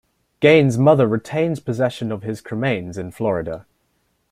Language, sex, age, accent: English, male, 19-29, England English